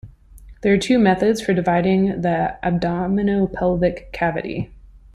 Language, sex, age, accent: English, female, 30-39, United States English